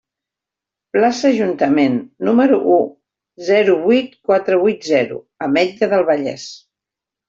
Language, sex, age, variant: Catalan, female, 50-59, Central